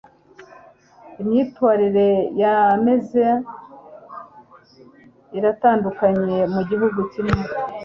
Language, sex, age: Kinyarwanda, female, 40-49